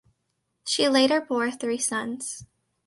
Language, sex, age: English, female, under 19